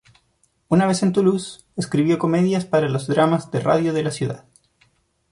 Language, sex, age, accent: Spanish, male, 30-39, Chileno: Chile, Cuyo